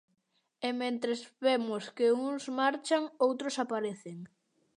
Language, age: Galician, under 19